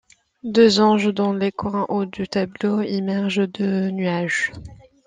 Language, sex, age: French, female, 19-29